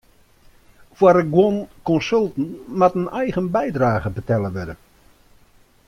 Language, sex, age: Western Frisian, male, 60-69